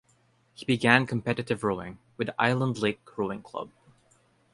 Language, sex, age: English, male, 19-29